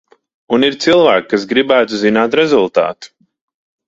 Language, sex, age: Latvian, male, 30-39